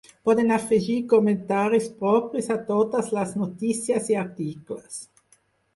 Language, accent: Catalan, aprenent (recent, des d'altres llengües)